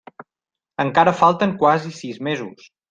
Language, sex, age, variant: Catalan, male, 40-49, Central